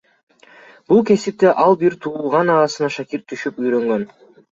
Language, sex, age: Kyrgyz, male, under 19